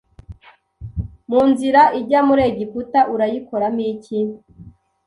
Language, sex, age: Kinyarwanda, female, 30-39